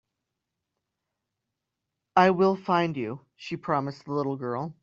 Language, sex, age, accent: English, male, 19-29, United States English